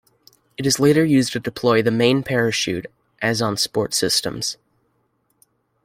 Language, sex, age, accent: English, male, under 19, United States English